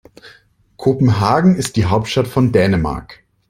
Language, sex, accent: German, male, Deutschland Deutsch